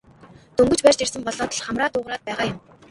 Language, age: Mongolian, 19-29